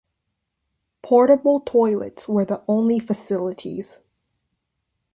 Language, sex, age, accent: English, female, 19-29, United States English